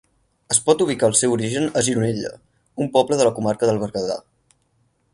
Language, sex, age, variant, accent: Catalan, male, 19-29, Central, Barceloní